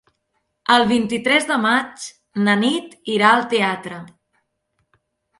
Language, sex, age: Catalan, female, 30-39